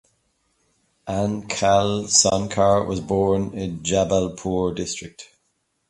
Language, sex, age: English, male, 40-49